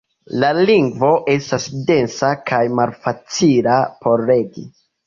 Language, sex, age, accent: Esperanto, male, 19-29, Internacia